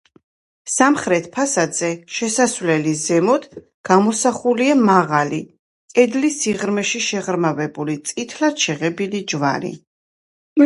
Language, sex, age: Georgian, female, 30-39